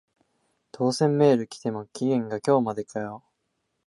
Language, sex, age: Japanese, male, under 19